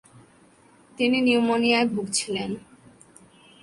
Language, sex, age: Bengali, female, 19-29